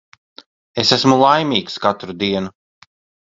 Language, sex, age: Latvian, male, 30-39